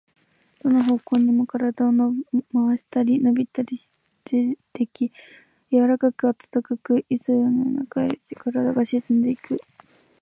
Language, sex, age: Japanese, female, 19-29